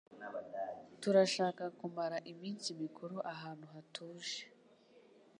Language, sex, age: Kinyarwanda, female, 19-29